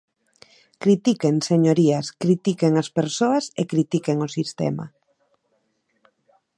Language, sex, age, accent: Galician, female, 30-39, Normativo (estándar)